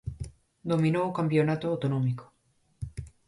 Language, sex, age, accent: Galician, female, 30-39, Normativo (estándar)